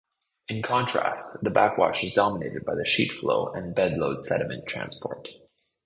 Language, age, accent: English, 30-39, Canadian English